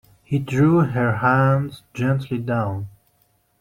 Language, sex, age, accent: English, male, 19-29, United States English